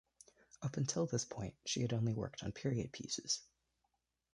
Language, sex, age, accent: English, male, 19-29, United States English